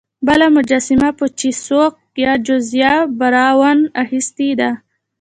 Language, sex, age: Pashto, female, under 19